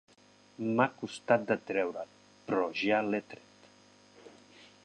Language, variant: Catalan, Central